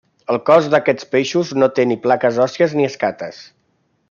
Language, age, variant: Catalan, 40-49, Central